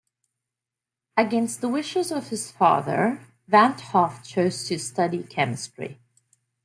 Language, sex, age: English, female, 40-49